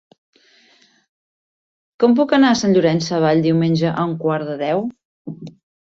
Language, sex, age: Catalan, female, 50-59